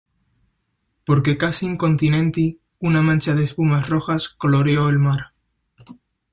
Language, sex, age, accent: Spanish, male, 19-29, España: Centro-Sur peninsular (Madrid, Toledo, Castilla-La Mancha)